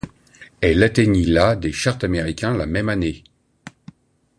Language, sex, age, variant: French, male, 40-49, Français de métropole